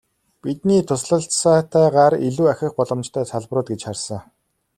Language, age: Mongolian, 90+